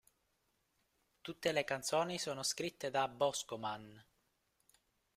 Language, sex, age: Italian, male, 19-29